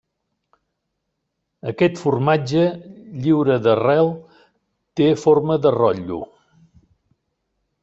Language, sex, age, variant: Catalan, male, 60-69, Central